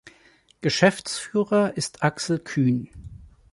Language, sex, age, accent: German, male, 40-49, Deutschland Deutsch